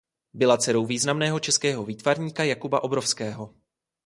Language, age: Czech, 19-29